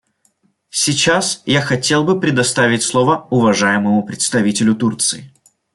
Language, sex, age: Russian, male, 19-29